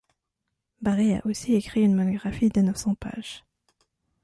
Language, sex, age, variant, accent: French, female, 19-29, Français d'Europe, Français de Suisse